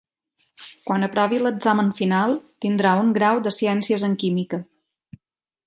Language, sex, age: Catalan, female, 40-49